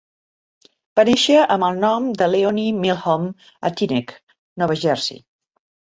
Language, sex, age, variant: Catalan, female, 60-69, Central